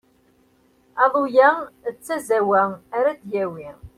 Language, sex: Kabyle, female